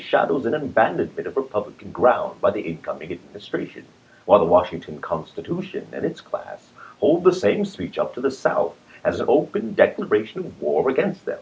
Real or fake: real